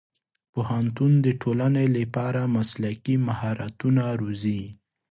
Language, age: Pashto, 19-29